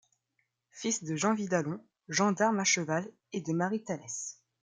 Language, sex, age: French, female, 19-29